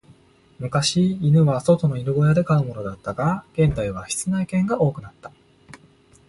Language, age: Japanese, 19-29